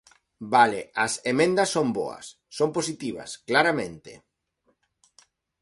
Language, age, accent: Galician, 40-49, Normativo (estándar)